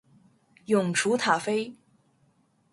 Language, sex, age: Chinese, female, 19-29